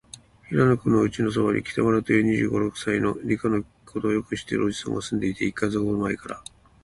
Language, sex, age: Japanese, male, 50-59